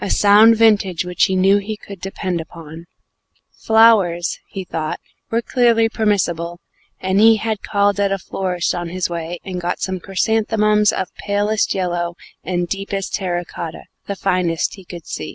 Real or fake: real